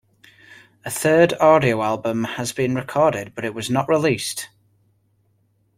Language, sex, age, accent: English, male, 30-39, England English